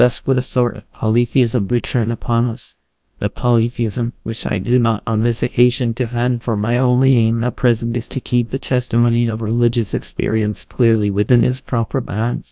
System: TTS, GlowTTS